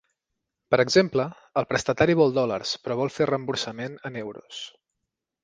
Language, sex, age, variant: Catalan, male, 30-39, Central